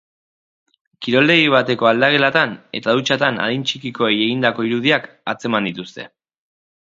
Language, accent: Basque, Erdialdekoa edo Nafarra (Gipuzkoa, Nafarroa)